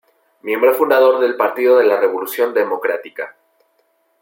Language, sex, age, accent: Spanish, male, 19-29, México